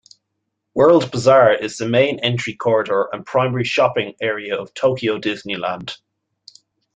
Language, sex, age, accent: English, male, 19-29, Irish English